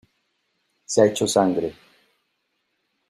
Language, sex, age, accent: Spanish, male, 50-59, México